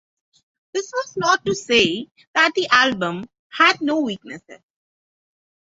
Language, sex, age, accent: English, female, 19-29, England English; India and South Asia (India, Pakistan, Sri Lanka)